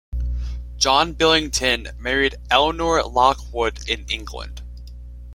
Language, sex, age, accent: English, male, under 19, United States English